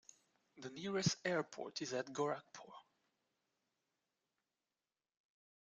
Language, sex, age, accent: English, male, 19-29, United States English